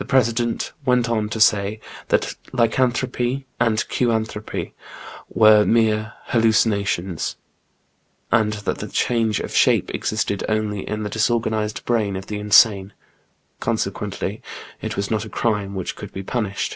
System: none